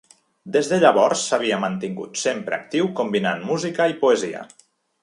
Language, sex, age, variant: Catalan, male, 30-39, Nord-Occidental